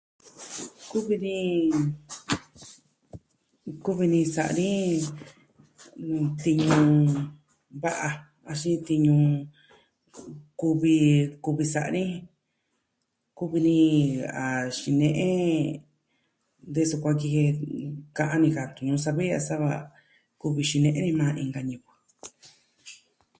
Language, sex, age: Southwestern Tlaxiaco Mixtec, female, 40-49